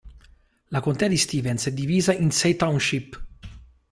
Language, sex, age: Italian, male, 30-39